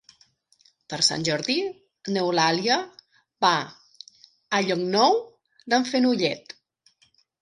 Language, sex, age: Catalan, female, 40-49